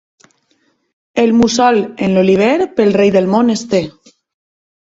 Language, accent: Catalan, valencià